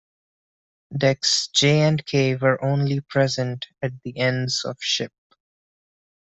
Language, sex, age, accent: English, male, 19-29, India and South Asia (India, Pakistan, Sri Lanka)